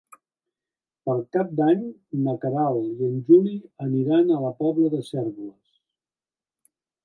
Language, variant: Catalan, Central